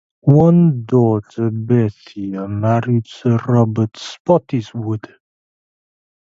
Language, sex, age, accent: English, male, 19-29, England English